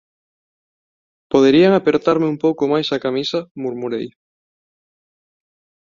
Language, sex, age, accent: Galician, male, 19-29, Neofalante